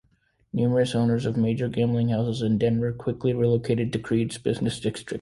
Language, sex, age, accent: English, male, 19-29, United States English